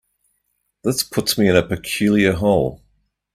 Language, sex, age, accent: English, male, 40-49, New Zealand English